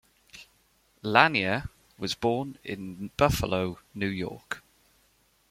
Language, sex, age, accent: English, male, 19-29, Welsh English